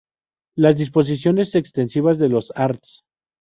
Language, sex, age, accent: Spanish, male, 19-29, México